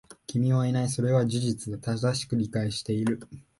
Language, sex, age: Japanese, male, 19-29